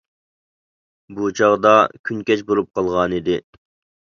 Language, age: Uyghur, 19-29